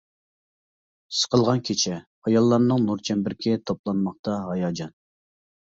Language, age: Uyghur, 19-29